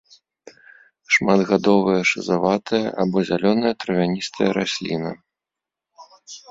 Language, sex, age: Belarusian, male, 30-39